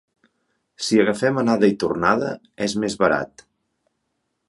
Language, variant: Catalan, Central